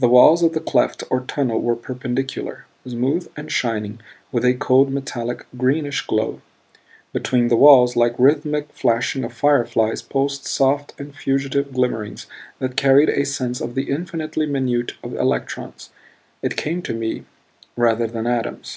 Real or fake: real